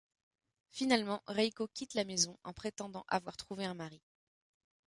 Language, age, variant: French, 19-29, Français de métropole